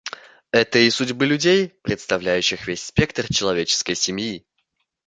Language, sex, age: Russian, male, 19-29